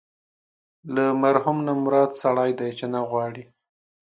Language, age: Pashto, 19-29